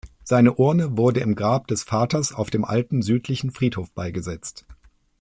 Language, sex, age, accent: German, male, 50-59, Deutschland Deutsch